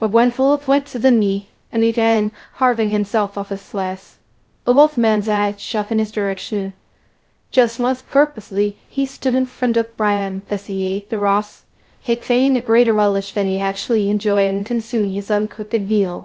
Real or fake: fake